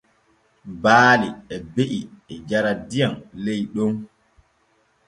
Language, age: Borgu Fulfulde, 30-39